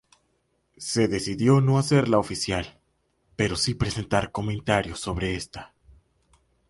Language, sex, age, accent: Spanish, male, 19-29, Caribe: Cuba, Venezuela, Puerto Rico, República Dominicana, Panamá, Colombia caribeña, México caribeño, Costa del golfo de México